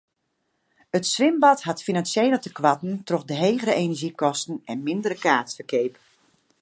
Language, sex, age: Western Frisian, female, 40-49